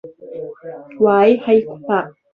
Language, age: Abkhazian, under 19